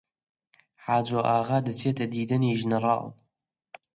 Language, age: Central Kurdish, 19-29